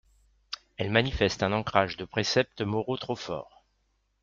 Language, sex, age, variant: French, male, 40-49, Français de métropole